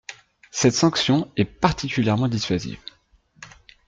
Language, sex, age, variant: French, male, 30-39, Français de métropole